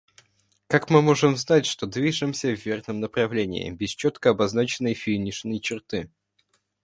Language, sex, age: Russian, male, under 19